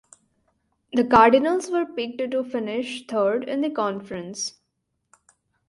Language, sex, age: English, female, 19-29